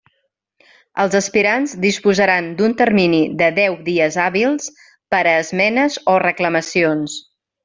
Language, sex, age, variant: Catalan, female, 40-49, Central